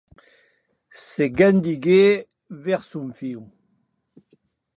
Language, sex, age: Occitan, male, 60-69